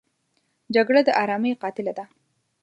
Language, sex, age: Pashto, female, 19-29